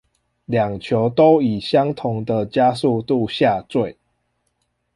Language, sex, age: Chinese, male, 19-29